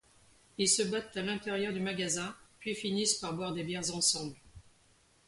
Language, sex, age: French, female, 60-69